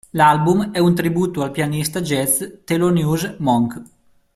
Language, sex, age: Italian, male, 30-39